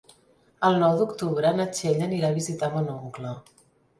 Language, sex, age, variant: Catalan, female, 50-59, Central